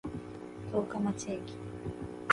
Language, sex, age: Japanese, female, 19-29